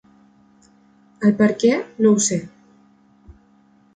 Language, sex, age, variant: Catalan, female, 19-29, Central